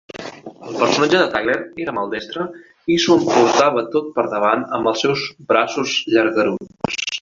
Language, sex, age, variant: Catalan, male, 19-29, Nord-Occidental